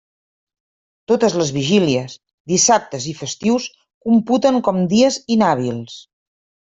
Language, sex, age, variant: Catalan, female, 50-59, Central